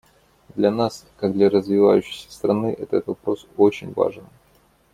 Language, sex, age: Russian, male, 30-39